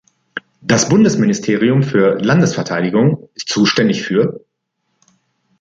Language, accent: German, Deutschland Deutsch